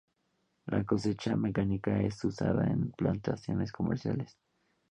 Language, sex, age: Spanish, male, 19-29